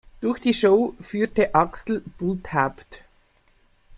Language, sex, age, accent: German, female, 50-59, Schweizerdeutsch